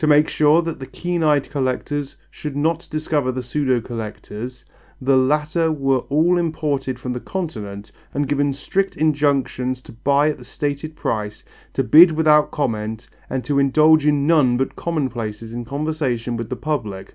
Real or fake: real